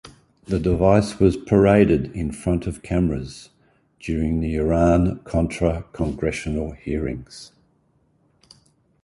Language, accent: English, Australian English